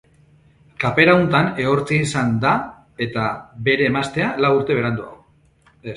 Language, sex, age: Basque, male, 40-49